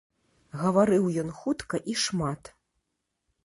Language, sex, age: Belarusian, female, 40-49